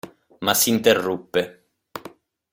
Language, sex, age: Italian, male, 19-29